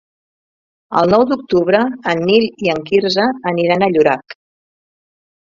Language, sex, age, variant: Catalan, female, 50-59, Central